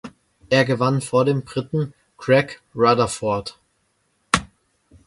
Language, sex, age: German, male, under 19